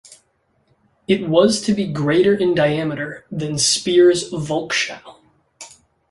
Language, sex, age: English, male, 19-29